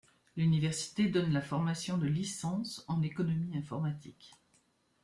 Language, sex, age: French, female, 60-69